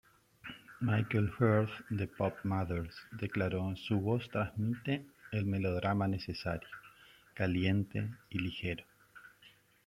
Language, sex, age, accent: Spanish, male, 40-49, Rioplatense: Argentina, Uruguay, este de Bolivia, Paraguay